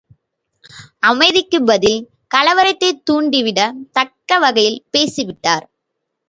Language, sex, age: Tamil, female, 19-29